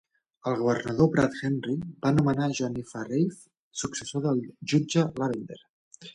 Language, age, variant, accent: Catalan, 30-39, Central, central